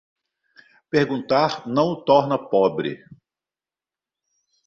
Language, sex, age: Portuguese, male, 50-59